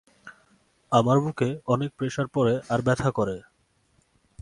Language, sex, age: Bengali, male, 19-29